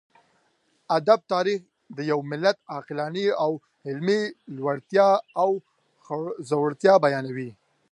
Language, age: Pashto, 19-29